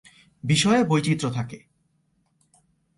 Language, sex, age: Bengali, male, 19-29